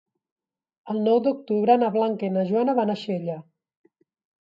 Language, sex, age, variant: Catalan, female, 40-49, Central